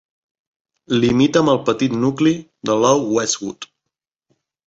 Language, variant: Catalan, Central